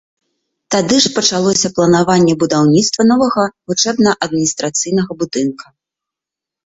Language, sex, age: Belarusian, female, 30-39